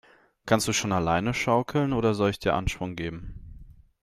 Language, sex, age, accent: German, male, 19-29, Deutschland Deutsch